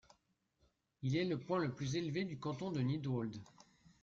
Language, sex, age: French, male, 40-49